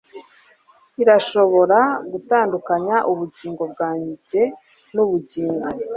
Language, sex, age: Kinyarwanda, female, 40-49